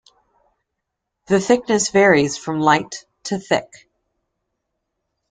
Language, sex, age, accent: English, female, 19-29, United States English